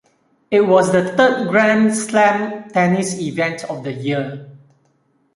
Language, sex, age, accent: English, male, 40-49, Singaporean English